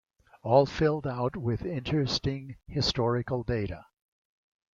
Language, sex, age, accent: English, male, 80-89, United States English